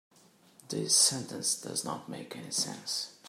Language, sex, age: English, male, 30-39